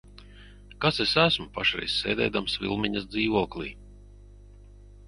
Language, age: Latvian, 60-69